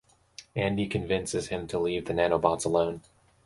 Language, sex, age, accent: English, male, 19-29, United States English